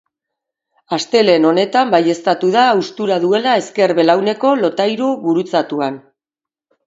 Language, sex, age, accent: Basque, female, 40-49, Mendebalekoa (Araba, Bizkaia, Gipuzkoako mendebaleko herri batzuk)